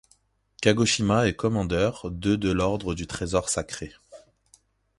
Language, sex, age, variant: French, male, 19-29, Français de métropole